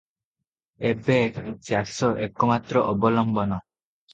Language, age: Odia, 19-29